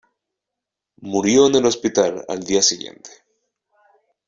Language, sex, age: Spanish, male, 19-29